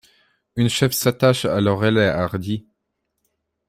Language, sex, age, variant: French, male, under 19, Français de métropole